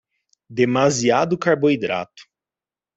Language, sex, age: Portuguese, male, 30-39